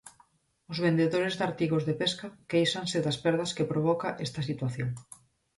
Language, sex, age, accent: Galician, female, 30-39, Normativo (estándar)